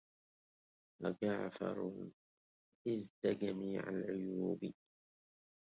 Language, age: Arabic, 40-49